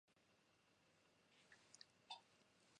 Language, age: English, 19-29